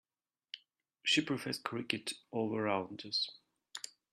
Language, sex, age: English, male, 40-49